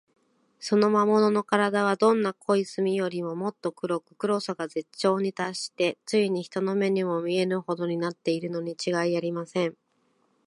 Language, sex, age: Japanese, female, 40-49